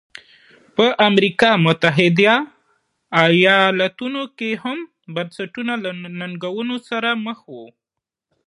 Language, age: Pashto, 19-29